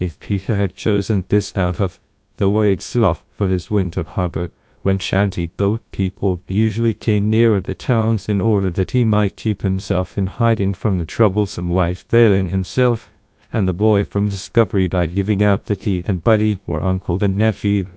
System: TTS, GlowTTS